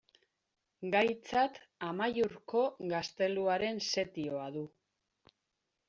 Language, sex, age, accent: Basque, female, 40-49, Mendebalekoa (Araba, Bizkaia, Gipuzkoako mendebaleko herri batzuk)